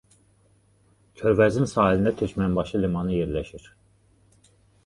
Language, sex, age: Azerbaijani, male, 30-39